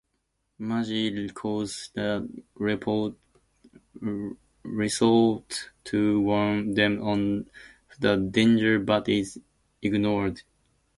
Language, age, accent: English, 19-29, United States English